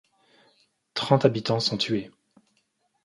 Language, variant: French, Français de métropole